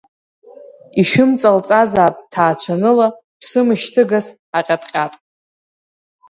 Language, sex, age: Abkhazian, female, under 19